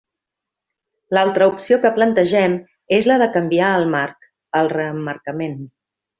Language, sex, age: Catalan, female, 50-59